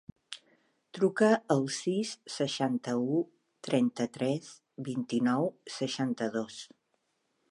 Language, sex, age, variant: Catalan, female, 40-49, Central